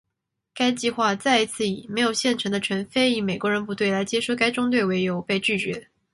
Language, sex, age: Chinese, female, 19-29